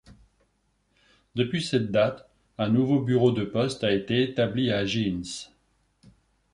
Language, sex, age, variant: French, male, 60-69, Français de métropole